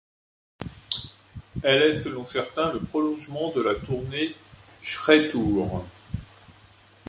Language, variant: French, Français de métropole